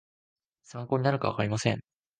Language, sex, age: Japanese, male, under 19